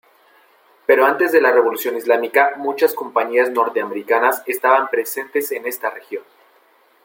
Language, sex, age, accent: Spanish, male, 19-29, México